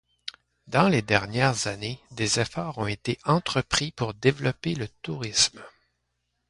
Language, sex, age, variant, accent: French, male, 50-59, Français d'Amérique du Nord, Français du Canada